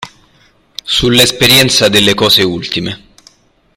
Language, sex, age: Italian, male, 30-39